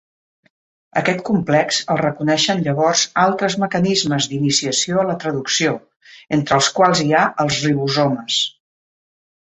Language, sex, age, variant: Catalan, female, 50-59, Central